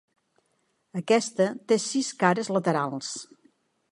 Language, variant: Catalan, Central